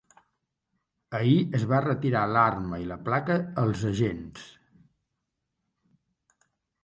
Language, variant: Catalan, Central